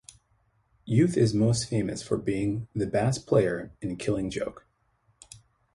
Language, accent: English, United States English